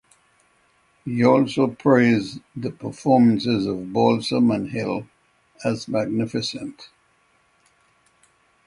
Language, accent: English, United States English